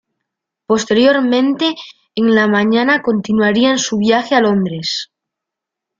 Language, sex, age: Spanish, female, 30-39